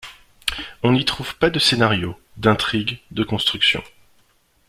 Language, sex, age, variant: French, male, 19-29, Français de métropole